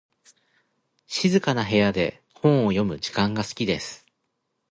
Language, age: Japanese, 40-49